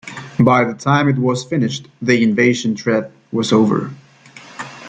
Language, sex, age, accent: English, male, 19-29, United States English